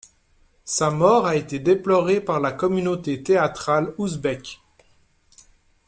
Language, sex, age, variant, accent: French, male, 40-49, Français d'Europe, Français de Suisse